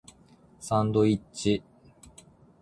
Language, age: Japanese, 19-29